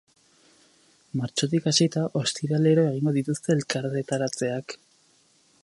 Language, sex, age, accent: Basque, male, 19-29, Erdialdekoa edo Nafarra (Gipuzkoa, Nafarroa)